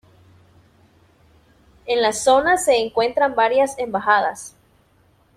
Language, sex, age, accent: Spanish, female, 19-29, América central